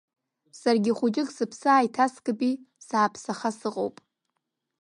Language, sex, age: Abkhazian, female, under 19